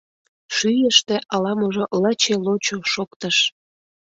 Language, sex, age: Mari, female, 30-39